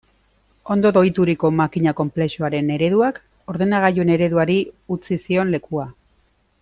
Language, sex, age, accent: Basque, female, 40-49, Erdialdekoa edo Nafarra (Gipuzkoa, Nafarroa)